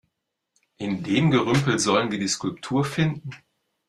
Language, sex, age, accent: German, male, 40-49, Deutschland Deutsch